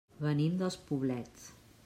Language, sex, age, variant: Catalan, female, 40-49, Central